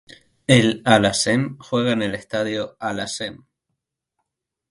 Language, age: Spanish, 19-29